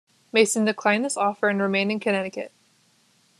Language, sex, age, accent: English, female, under 19, United States English